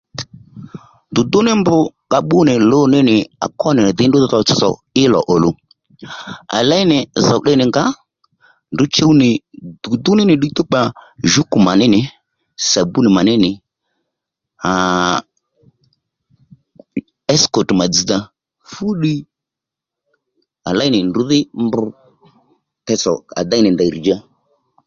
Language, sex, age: Lendu, male, 60-69